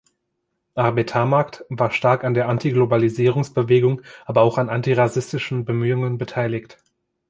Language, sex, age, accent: German, male, 19-29, Deutschland Deutsch